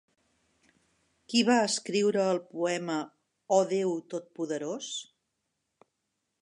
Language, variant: Catalan, Central